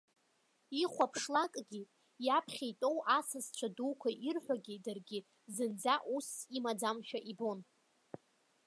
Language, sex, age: Abkhazian, female, under 19